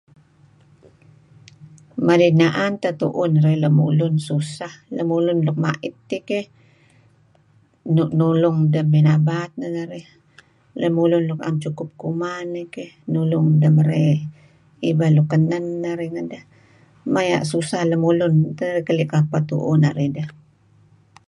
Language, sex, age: Kelabit, female, 60-69